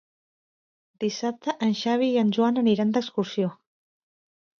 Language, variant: Catalan, Central